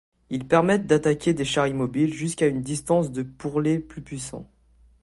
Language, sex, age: French, male, 19-29